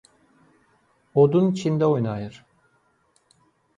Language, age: Azerbaijani, 30-39